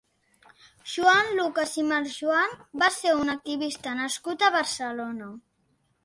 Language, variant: Catalan, Central